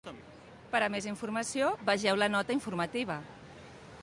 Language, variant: Catalan, Central